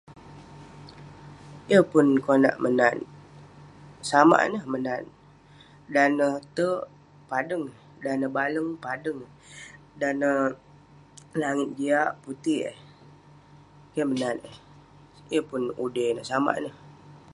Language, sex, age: Western Penan, female, 30-39